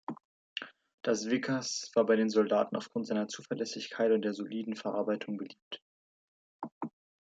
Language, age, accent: German, 19-29, Deutschland Deutsch